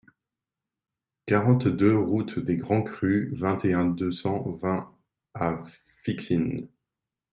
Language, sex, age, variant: French, male, 40-49, Français de métropole